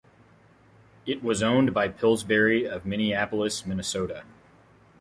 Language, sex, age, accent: English, male, 30-39, United States English